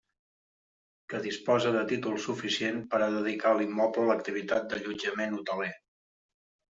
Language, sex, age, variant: Catalan, male, 50-59, Nord-Occidental